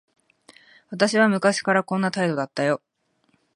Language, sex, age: Japanese, female, 19-29